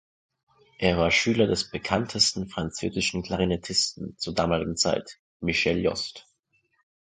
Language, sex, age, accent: German, male, under 19, Österreichisches Deutsch